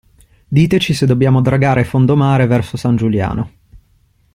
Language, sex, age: Italian, male, 30-39